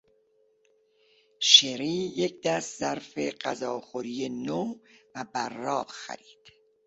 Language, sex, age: Persian, female, 60-69